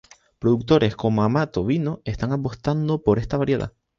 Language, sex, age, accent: Spanish, male, 19-29, España: Islas Canarias